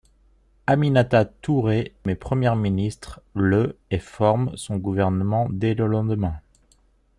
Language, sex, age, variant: French, male, 40-49, Français de métropole